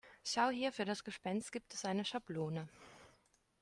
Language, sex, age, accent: German, female, 19-29, Deutschland Deutsch